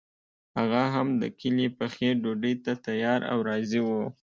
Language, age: Pashto, 19-29